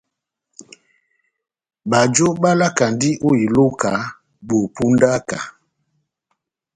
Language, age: Batanga, 70-79